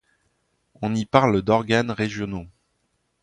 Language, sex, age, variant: French, male, 30-39, Français de métropole